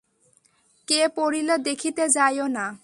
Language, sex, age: Bengali, female, 19-29